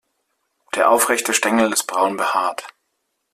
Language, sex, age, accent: German, male, 30-39, Deutschland Deutsch